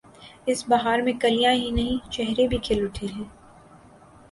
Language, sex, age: Urdu, female, 19-29